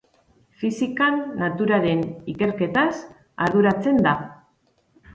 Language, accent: Basque, Mendebalekoa (Araba, Bizkaia, Gipuzkoako mendebaleko herri batzuk)